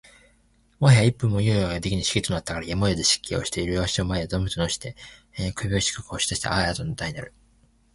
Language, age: Japanese, 19-29